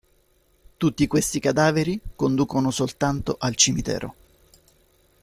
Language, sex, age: Italian, male, 50-59